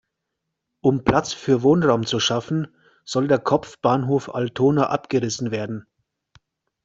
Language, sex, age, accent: German, male, 40-49, Deutschland Deutsch